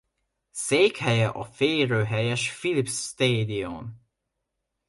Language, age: Hungarian, 19-29